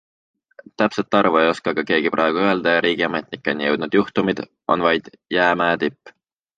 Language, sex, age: Estonian, male, 19-29